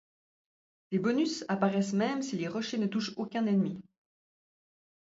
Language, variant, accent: French, Français d'Europe, Français de Suisse